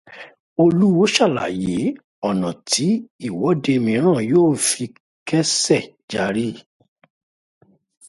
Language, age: Yoruba, 50-59